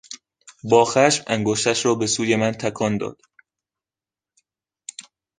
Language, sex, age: Persian, male, under 19